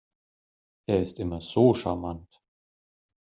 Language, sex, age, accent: German, male, 40-49, Deutschland Deutsch